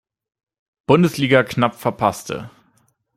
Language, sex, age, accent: German, male, 19-29, Deutschland Deutsch